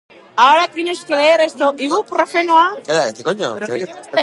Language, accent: Basque, Mendebalekoa (Araba, Bizkaia, Gipuzkoako mendebaleko herri batzuk)